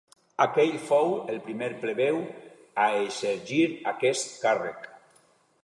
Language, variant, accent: Catalan, Alacantí, valencià